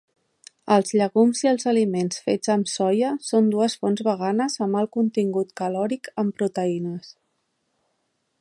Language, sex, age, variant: Catalan, female, 40-49, Central